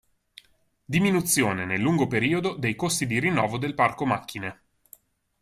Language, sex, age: Italian, male, 30-39